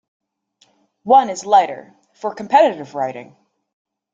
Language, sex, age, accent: English, female, 30-39, United States English